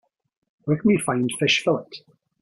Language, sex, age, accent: English, male, 50-59, Scottish English